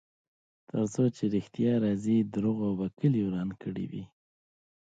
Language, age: Pashto, 30-39